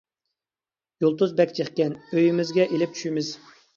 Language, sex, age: Uyghur, male, 30-39